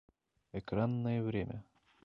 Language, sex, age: Russian, male, 40-49